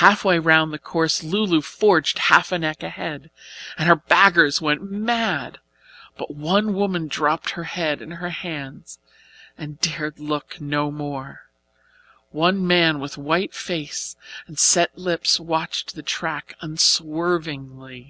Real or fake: real